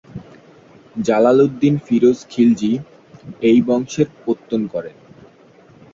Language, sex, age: Bengali, male, 19-29